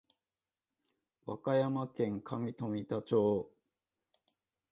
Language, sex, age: Japanese, male, 40-49